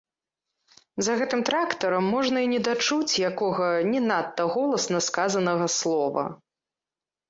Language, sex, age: Belarusian, female, 30-39